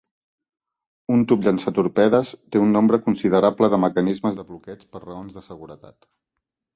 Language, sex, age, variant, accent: Catalan, male, 40-49, Central, gironí